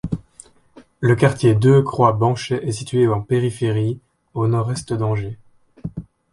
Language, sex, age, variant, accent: French, male, 19-29, Français d'Europe, Français de Belgique